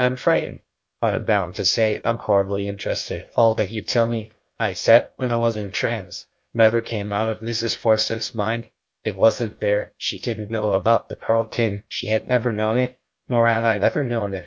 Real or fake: fake